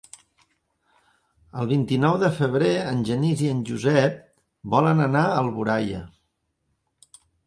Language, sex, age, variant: Catalan, male, 50-59, Central